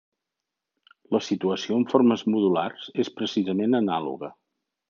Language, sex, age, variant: Catalan, male, 50-59, Central